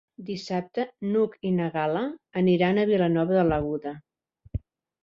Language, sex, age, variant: Catalan, female, 60-69, Central